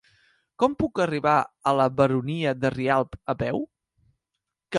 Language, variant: Catalan, Central